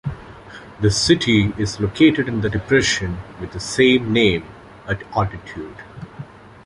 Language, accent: English, India and South Asia (India, Pakistan, Sri Lanka)